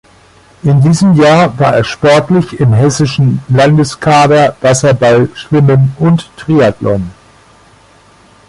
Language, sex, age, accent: German, male, 50-59, Deutschland Deutsch